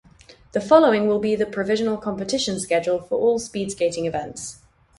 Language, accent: English, England English